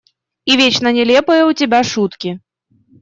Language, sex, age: Russian, female, 19-29